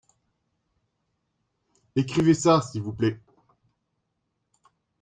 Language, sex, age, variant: French, male, 40-49, Français de métropole